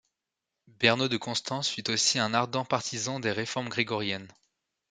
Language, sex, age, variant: French, male, 19-29, Français de métropole